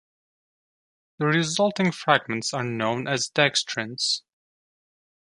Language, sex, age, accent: English, male, 19-29, United States English